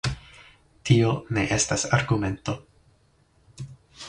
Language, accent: Esperanto, Internacia